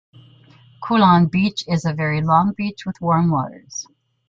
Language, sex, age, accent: English, female, 60-69, United States English